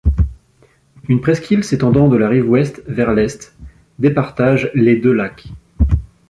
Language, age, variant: French, 30-39, Français de métropole